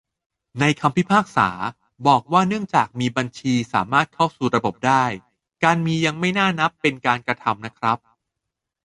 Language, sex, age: Thai, male, 40-49